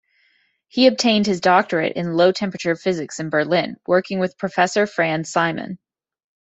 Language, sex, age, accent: English, female, 19-29, United States English